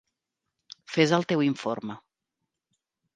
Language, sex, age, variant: Catalan, female, 40-49, Central